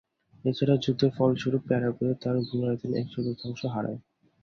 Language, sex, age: Bengali, male, 19-29